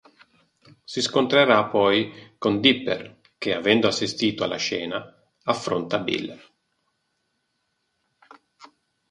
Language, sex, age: Italian, male, 40-49